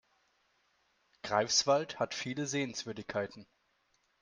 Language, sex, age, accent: German, male, 19-29, Deutschland Deutsch